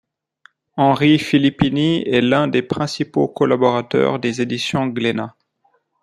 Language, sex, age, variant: French, male, 30-39, Français de métropole